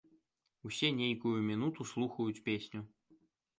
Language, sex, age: Belarusian, male, 19-29